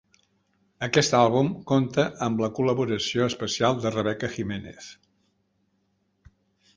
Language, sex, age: Catalan, female, 40-49